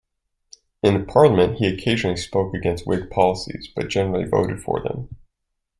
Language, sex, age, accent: English, male, 40-49, United States English